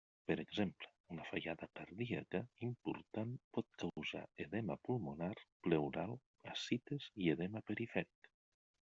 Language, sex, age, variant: Catalan, male, 40-49, Nord-Occidental